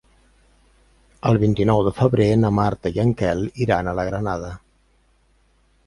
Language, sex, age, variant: Catalan, male, 50-59, Central